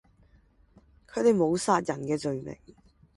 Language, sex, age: Cantonese, female, 19-29